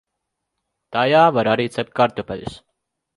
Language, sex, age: Latvian, male, 30-39